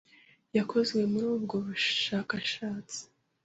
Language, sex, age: Kinyarwanda, female, 30-39